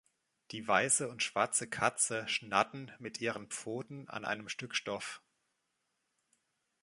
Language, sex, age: German, male, 30-39